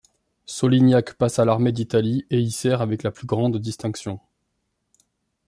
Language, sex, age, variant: French, male, 30-39, Français de métropole